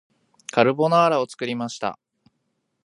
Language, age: Japanese, 19-29